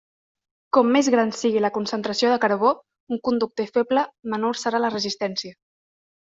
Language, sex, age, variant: Catalan, female, 19-29, Central